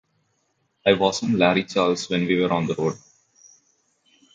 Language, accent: English, India and South Asia (India, Pakistan, Sri Lanka)